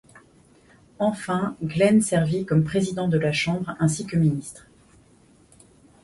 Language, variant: French, Français de métropole